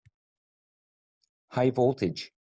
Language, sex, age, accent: English, male, 40-49, United States English